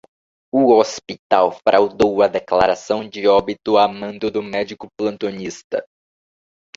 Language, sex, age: Portuguese, male, 19-29